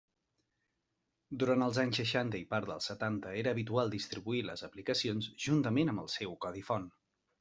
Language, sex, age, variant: Catalan, male, 30-39, Central